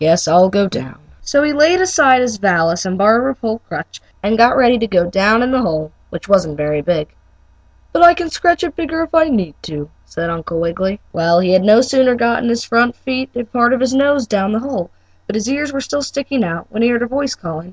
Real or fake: real